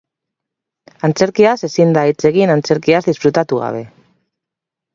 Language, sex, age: Basque, female, 40-49